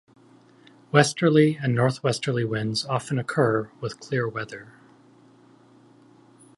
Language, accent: English, United States English